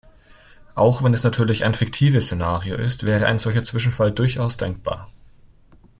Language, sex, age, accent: German, male, 19-29, Deutschland Deutsch